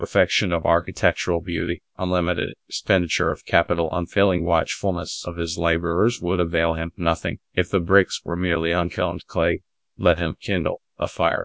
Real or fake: fake